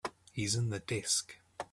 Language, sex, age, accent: English, male, 30-39, New Zealand English